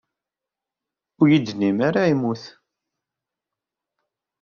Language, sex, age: Kabyle, male, 19-29